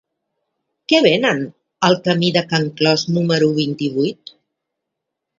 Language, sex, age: Catalan, female, 60-69